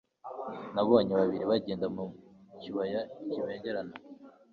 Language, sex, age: Kinyarwanda, male, 19-29